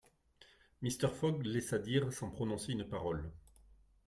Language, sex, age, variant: French, male, 40-49, Français de métropole